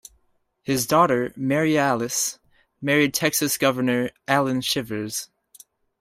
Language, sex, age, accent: English, male, 19-29, Canadian English